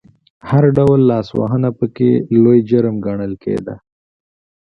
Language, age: Pashto, 19-29